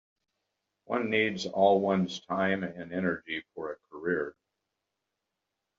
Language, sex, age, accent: English, male, 70-79, United States English